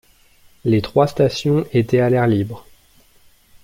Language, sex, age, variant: French, male, 19-29, Français de métropole